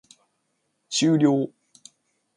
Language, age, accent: Japanese, 19-29, 標準語